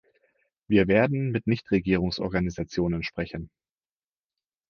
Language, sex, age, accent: German, male, 19-29, Deutschland Deutsch